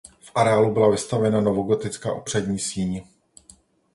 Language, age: Czech, 40-49